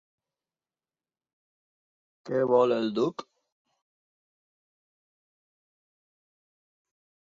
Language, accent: Catalan, valencià